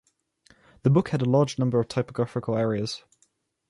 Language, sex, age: English, male, 19-29